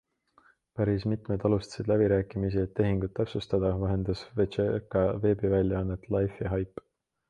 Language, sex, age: Estonian, male, 19-29